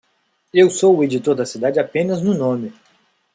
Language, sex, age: Portuguese, male, 40-49